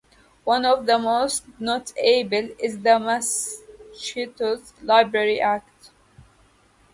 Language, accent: English, United States English